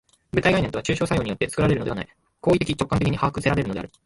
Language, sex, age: Japanese, male, 19-29